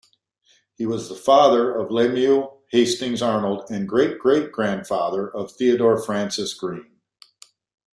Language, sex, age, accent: English, male, 50-59, United States English